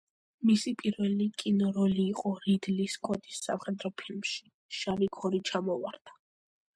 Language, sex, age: Georgian, female, under 19